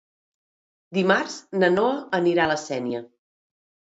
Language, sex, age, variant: Catalan, female, 40-49, Central